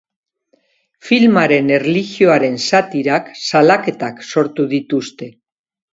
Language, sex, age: Basque, female, 60-69